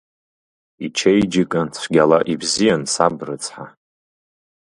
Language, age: Abkhazian, 19-29